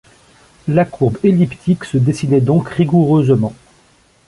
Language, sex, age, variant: French, male, 50-59, Français de métropole